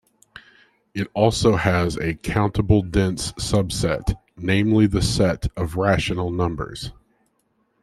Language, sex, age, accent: English, male, 30-39, United States English